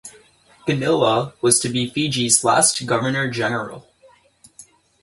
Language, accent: English, United States English